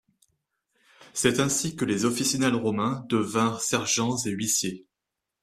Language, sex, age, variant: French, male, 19-29, Français de métropole